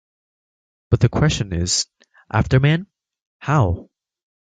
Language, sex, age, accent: English, male, 19-29, United States English